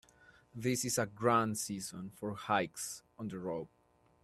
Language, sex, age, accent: English, male, 19-29, United States English